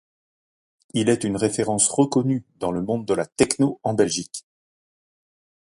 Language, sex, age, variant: French, male, 50-59, Français de métropole